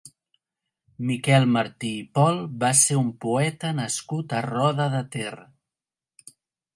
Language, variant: Catalan, Central